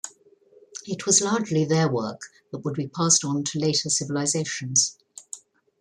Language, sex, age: English, female, 60-69